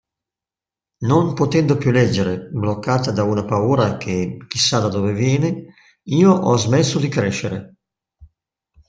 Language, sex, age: Italian, male, 40-49